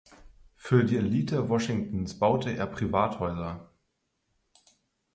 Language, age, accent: German, 19-29, Deutschland Deutsch